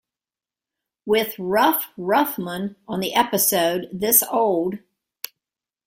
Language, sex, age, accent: English, female, 60-69, United States English